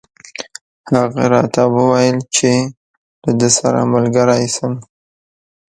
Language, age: Pashto, 19-29